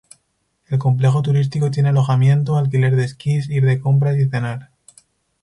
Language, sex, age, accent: Spanish, male, 19-29, España: Centro-Sur peninsular (Madrid, Toledo, Castilla-La Mancha)